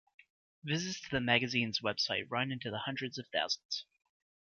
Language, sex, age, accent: English, male, 30-39, United States English